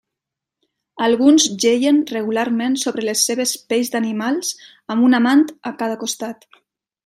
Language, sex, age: Catalan, female, 30-39